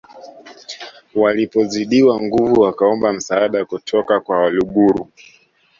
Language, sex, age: Swahili, male, 19-29